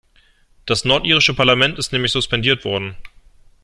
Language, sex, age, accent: German, male, 19-29, Deutschland Deutsch